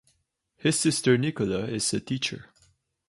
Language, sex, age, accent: English, male, 19-29, Filipino